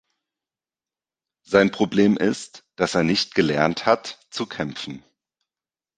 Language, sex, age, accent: German, male, 30-39, Deutschland Deutsch